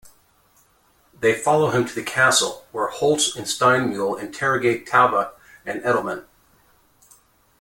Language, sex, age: English, male, 40-49